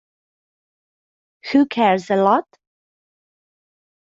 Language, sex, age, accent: Spanish, female, 30-39, España: Centro-Sur peninsular (Madrid, Toledo, Castilla-La Mancha)